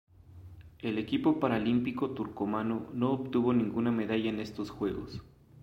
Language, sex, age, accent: Spanish, male, 30-39, México